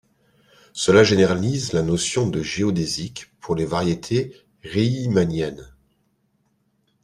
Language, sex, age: French, male, 40-49